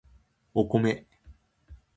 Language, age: Japanese, 19-29